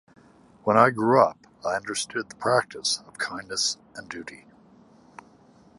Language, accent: English, Canadian English